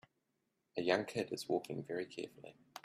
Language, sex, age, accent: English, male, 30-39, New Zealand English